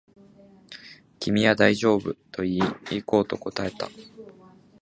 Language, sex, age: Japanese, male, 19-29